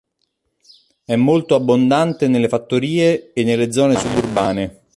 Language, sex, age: Italian, male, 40-49